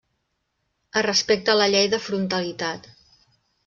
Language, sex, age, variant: Catalan, female, 50-59, Central